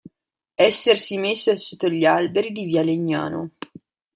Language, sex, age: Italian, female, 19-29